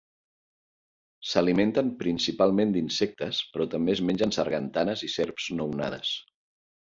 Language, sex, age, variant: Catalan, male, 50-59, Central